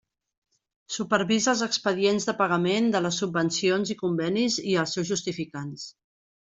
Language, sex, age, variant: Catalan, female, 50-59, Central